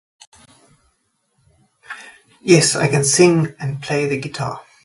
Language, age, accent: English, 30-39, Southern African (South Africa, Zimbabwe, Namibia)